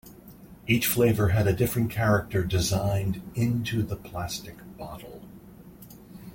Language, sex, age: English, male, 50-59